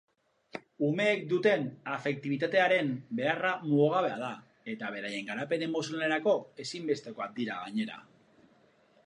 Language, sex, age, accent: Basque, male, 30-39, Mendebalekoa (Araba, Bizkaia, Gipuzkoako mendebaleko herri batzuk)